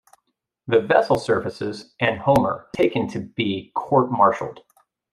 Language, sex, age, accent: English, male, 30-39, United States English